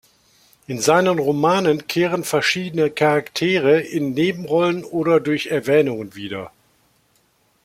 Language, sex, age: German, male, 60-69